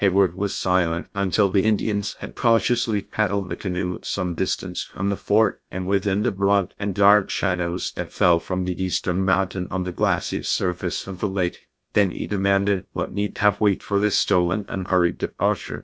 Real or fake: fake